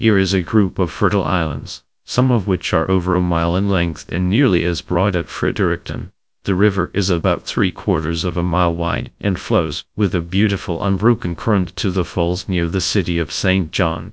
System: TTS, GradTTS